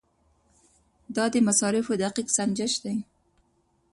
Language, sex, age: Pashto, female, 30-39